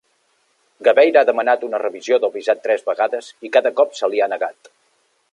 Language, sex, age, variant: Catalan, male, 40-49, Central